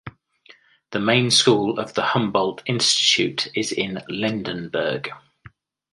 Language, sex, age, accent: English, male, 50-59, England English